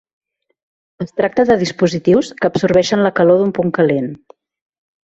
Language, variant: Catalan, Central